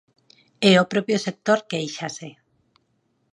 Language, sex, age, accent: Galician, female, 30-39, Normativo (estándar)